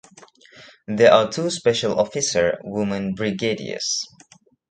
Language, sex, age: English, male, 19-29